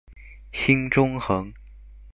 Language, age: Chinese, 19-29